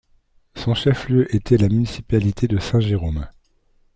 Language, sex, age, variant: French, male, 40-49, Français de métropole